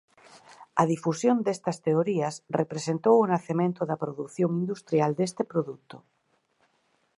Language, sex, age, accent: Galician, female, 40-49, Oriental (común en zona oriental)